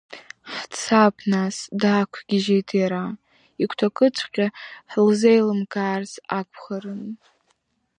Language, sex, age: Abkhazian, female, under 19